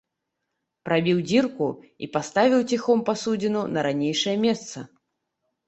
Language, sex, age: Belarusian, female, 30-39